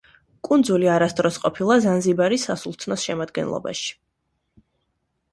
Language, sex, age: Georgian, female, 19-29